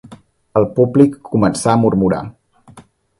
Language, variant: Catalan, Central